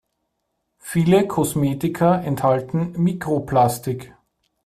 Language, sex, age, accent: German, male, 30-39, Österreichisches Deutsch